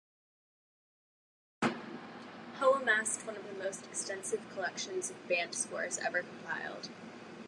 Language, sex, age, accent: English, female, under 19, United States English